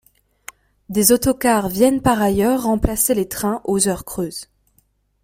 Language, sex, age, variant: French, female, 19-29, Français de métropole